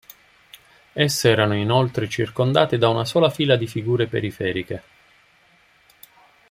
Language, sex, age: Italian, male, 50-59